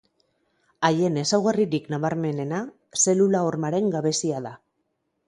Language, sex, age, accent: Basque, female, 40-49, Mendebalekoa (Araba, Bizkaia, Gipuzkoako mendebaleko herri batzuk)